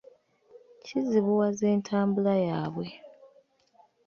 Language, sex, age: Ganda, female, 19-29